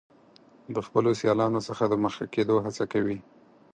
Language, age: Pashto, 19-29